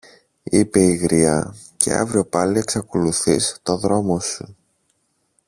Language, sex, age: Greek, male, 30-39